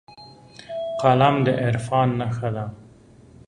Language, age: Pashto, 40-49